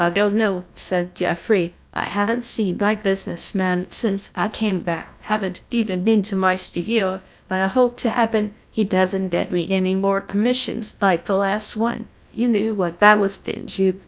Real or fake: fake